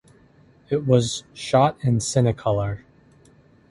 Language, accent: English, United States English